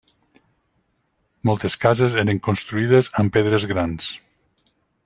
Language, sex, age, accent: Catalan, male, 50-59, valencià